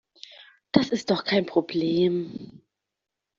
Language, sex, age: German, female, 19-29